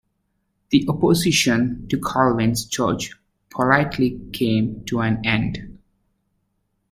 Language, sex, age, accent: English, male, 30-39, United States English